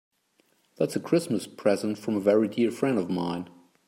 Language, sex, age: English, male, 40-49